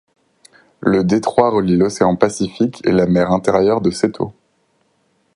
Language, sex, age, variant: French, male, 19-29, Français de métropole